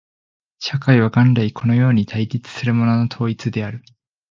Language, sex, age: Japanese, male, 19-29